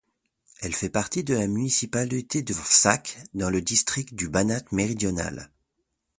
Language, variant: French, Français de métropole